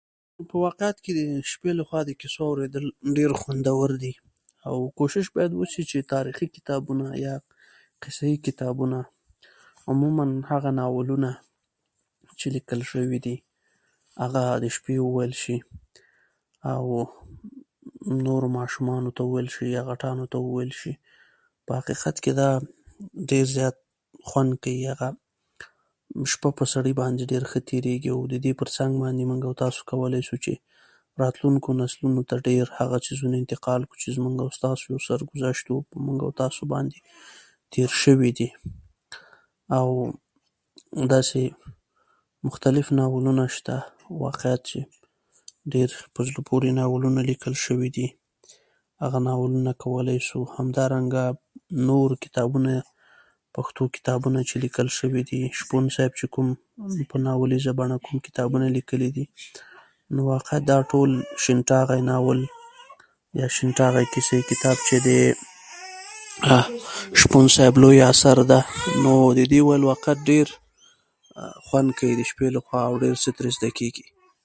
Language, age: Pashto, 19-29